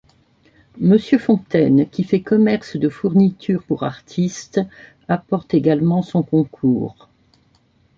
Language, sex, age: French, female, 70-79